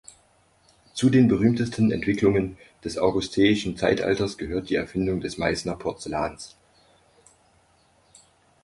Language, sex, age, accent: German, male, 30-39, Deutschland Deutsch